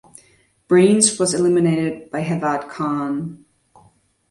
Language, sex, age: English, female, 19-29